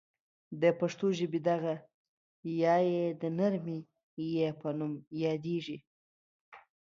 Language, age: Pashto, 19-29